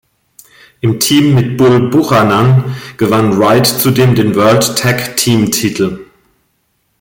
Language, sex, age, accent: German, female, 50-59, Deutschland Deutsch